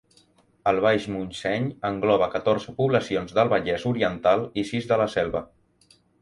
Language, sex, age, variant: Catalan, male, under 19, Central